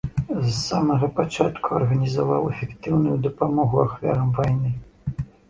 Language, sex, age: Belarusian, male, 50-59